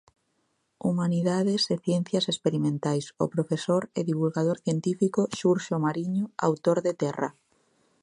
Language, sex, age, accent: Galician, female, 19-29, Normativo (estándar)